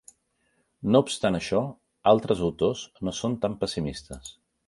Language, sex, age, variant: Catalan, male, 50-59, Central